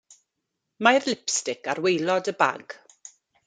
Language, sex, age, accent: Welsh, female, 40-49, Y Deyrnas Unedig Cymraeg